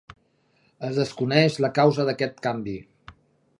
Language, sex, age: Catalan, male, 50-59